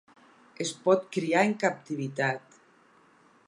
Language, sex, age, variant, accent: Catalan, female, 60-69, Nord-Occidental, nord-occidental